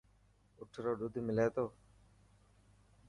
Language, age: Dhatki, 30-39